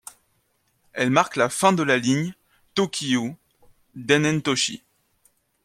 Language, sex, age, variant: French, male, 19-29, Français de métropole